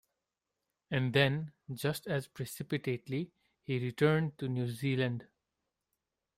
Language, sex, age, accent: English, male, 19-29, India and South Asia (India, Pakistan, Sri Lanka)